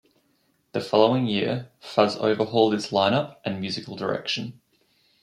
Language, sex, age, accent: English, male, 19-29, Australian English